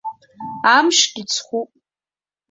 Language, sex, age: Abkhazian, female, under 19